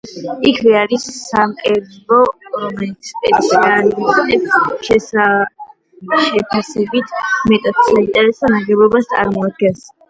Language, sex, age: Georgian, female, under 19